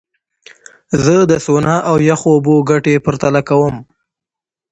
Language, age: Pashto, 19-29